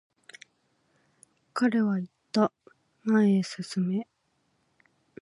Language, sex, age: Japanese, female, 19-29